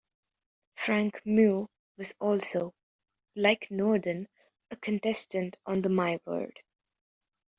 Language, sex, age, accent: English, female, under 19, United States English